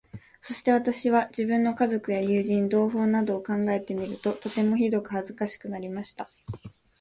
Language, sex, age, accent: Japanese, female, 19-29, 標準語